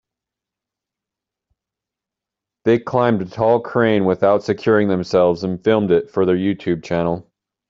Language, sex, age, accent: English, male, 30-39, United States English